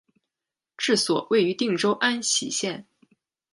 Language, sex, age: Chinese, female, 19-29